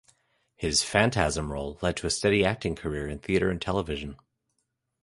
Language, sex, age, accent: English, male, 30-39, Canadian English